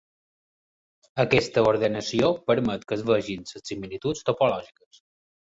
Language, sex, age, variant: Catalan, male, 30-39, Balear